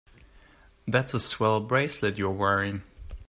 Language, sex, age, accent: English, male, 19-29, United States English